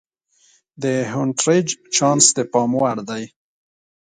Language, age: Pashto, 30-39